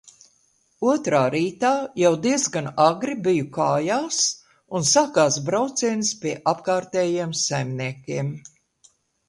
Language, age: Latvian, 80-89